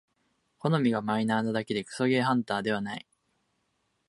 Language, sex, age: Japanese, male, under 19